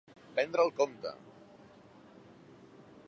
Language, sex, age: Catalan, male, 50-59